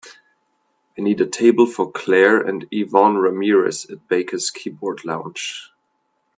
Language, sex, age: English, male, 30-39